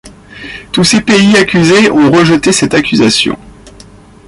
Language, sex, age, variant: French, male, 30-39, Français de métropole